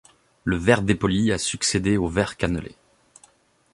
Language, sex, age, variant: French, male, 30-39, Français de métropole